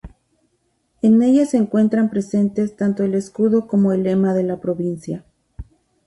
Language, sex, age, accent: Spanish, female, 40-49, México